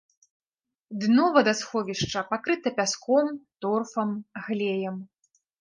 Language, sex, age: Belarusian, female, 30-39